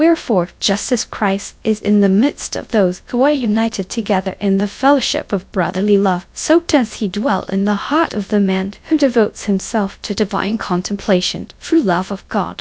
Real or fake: fake